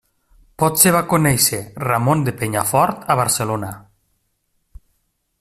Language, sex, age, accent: Catalan, male, 40-49, valencià